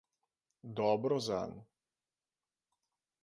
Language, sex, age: Slovenian, male, 60-69